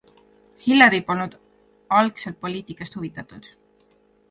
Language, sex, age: Estonian, female, 19-29